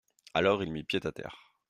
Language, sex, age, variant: French, male, 30-39, Français de métropole